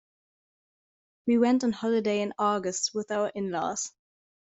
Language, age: English, under 19